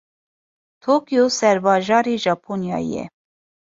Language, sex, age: Kurdish, female, 30-39